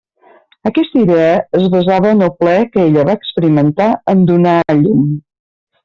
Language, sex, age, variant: Catalan, female, 50-59, Septentrional